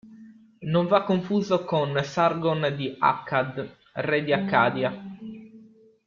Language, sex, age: Italian, male, 19-29